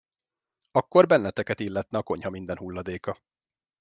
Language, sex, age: Hungarian, male, 30-39